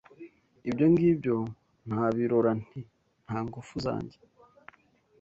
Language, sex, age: Kinyarwanda, male, 19-29